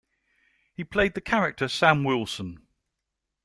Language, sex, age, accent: English, male, 50-59, England English